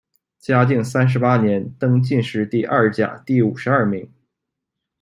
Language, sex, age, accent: Chinese, male, 19-29, 出生地：吉林省